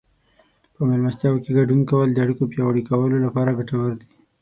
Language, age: Pashto, 19-29